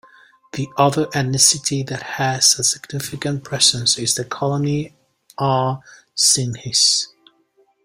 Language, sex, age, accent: English, male, 30-39, United States English